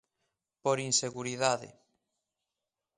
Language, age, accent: Galician, 30-39, Atlántico (seseo e gheada)